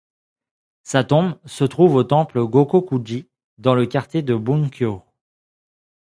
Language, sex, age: French, male, 30-39